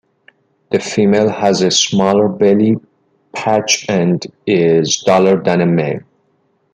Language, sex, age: English, male, 30-39